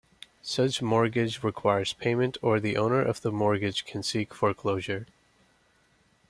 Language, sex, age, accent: English, male, 19-29, United States English